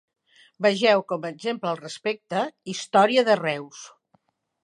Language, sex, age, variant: Catalan, female, 60-69, Central